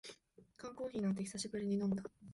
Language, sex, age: Japanese, female, 19-29